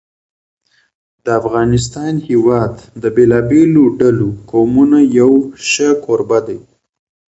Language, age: Pashto, 19-29